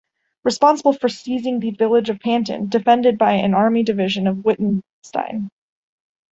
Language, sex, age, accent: English, female, 19-29, United States English